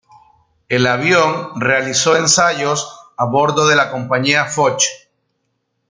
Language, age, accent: Spanish, 40-49, Andino-Pacífico: Colombia, Perú, Ecuador, oeste de Bolivia y Venezuela andina